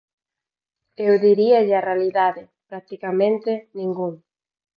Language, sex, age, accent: Galician, female, 30-39, Neofalante